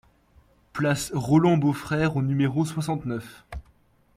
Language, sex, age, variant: French, male, 19-29, Français de métropole